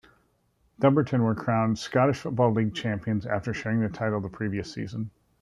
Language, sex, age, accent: English, male, 40-49, United States English